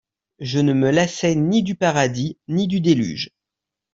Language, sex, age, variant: French, male, 30-39, Français de métropole